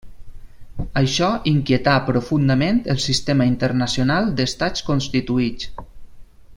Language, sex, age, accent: Catalan, male, 30-39, valencià